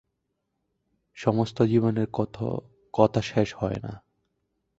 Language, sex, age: Bengali, male, 19-29